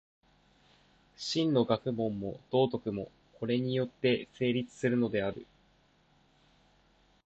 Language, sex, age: Japanese, male, 19-29